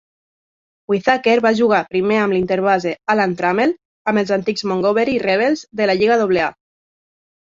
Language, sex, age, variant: Catalan, female, 19-29, Nord-Occidental